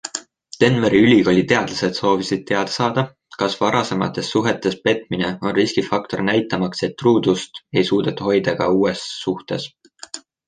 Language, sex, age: Estonian, male, 19-29